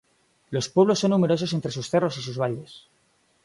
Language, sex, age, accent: Spanish, male, under 19, España: Norte peninsular (Asturias, Castilla y León, Cantabria, País Vasco, Navarra, Aragón, La Rioja, Guadalajara, Cuenca)